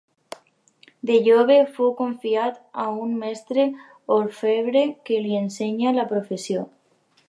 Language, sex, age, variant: Catalan, female, under 19, Alacantí